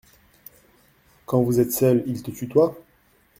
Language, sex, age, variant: French, male, 19-29, Français de métropole